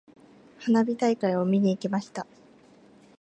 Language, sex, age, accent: Japanese, female, 19-29, 標準語